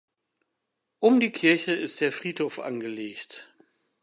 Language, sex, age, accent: German, male, 60-69, Deutschland Deutsch